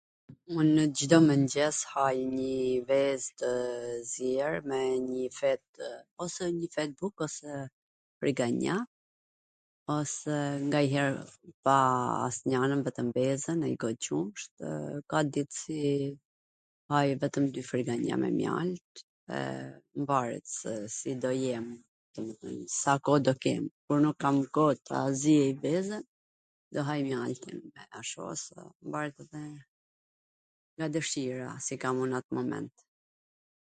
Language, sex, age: Gheg Albanian, female, 40-49